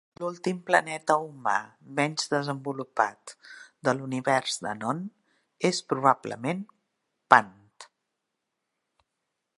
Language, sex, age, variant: Catalan, female, 50-59, Central